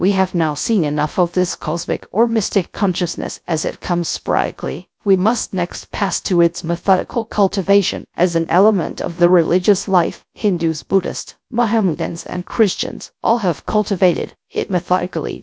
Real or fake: fake